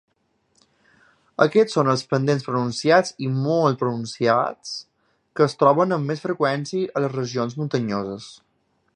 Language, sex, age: Catalan, male, 19-29